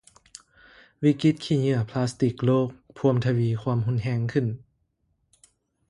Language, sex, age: Lao, male, 19-29